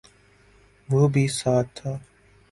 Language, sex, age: Urdu, male, 19-29